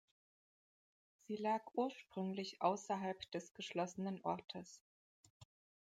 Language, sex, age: German, female, 30-39